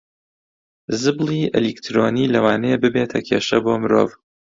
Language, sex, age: Central Kurdish, male, 19-29